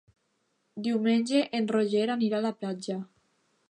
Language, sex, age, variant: Catalan, female, under 19, Alacantí